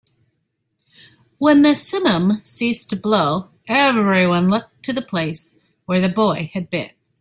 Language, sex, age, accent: English, female, 40-49, United States English